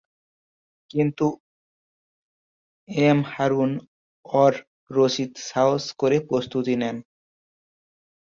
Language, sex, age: Bengali, male, 19-29